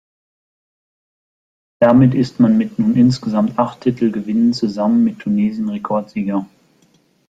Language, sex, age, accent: German, male, 30-39, Deutschland Deutsch